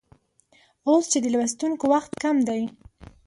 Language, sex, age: Pashto, female, 19-29